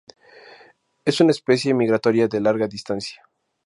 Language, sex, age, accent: Spanish, male, under 19, México